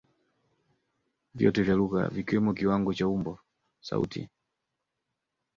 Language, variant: Swahili, Kiswahili cha Bara ya Tanzania